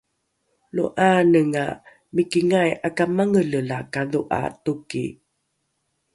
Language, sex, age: Rukai, female, 40-49